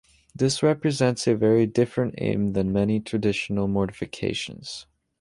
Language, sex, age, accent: English, male, under 19, United States English